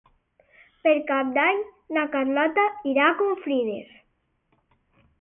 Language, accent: Catalan, valencià